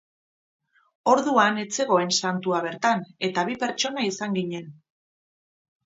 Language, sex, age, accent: Basque, female, 50-59, Erdialdekoa edo Nafarra (Gipuzkoa, Nafarroa)